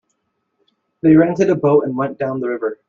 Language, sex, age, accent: English, male, 19-29, United States English